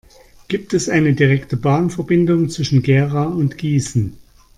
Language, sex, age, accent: German, male, 50-59, Deutschland Deutsch